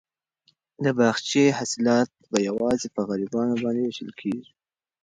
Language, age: Pashto, 19-29